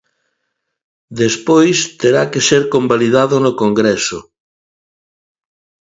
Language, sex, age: Galician, male, 50-59